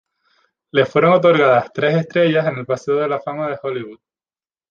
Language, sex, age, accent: Spanish, male, 19-29, España: Islas Canarias